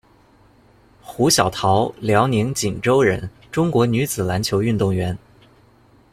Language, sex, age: Chinese, male, 19-29